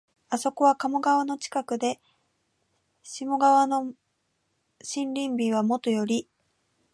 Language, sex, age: Japanese, female, 19-29